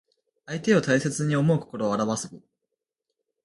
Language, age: Japanese, 19-29